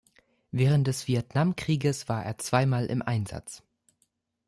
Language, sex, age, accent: German, male, under 19, Deutschland Deutsch